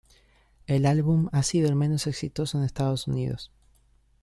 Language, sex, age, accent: Spanish, male, under 19, Rioplatense: Argentina, Uruguay, este de Bolivia, Paraguay